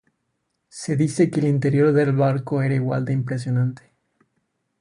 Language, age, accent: Spanish, 30-39, México